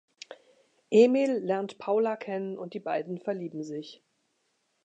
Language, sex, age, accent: German, female, 50-59, Deutschland Deutsch